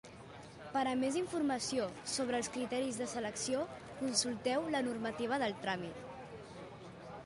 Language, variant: Catalan, Central